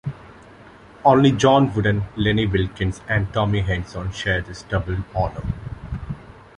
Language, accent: English, India and South Asia (India, Pakistan, Sri Lanka)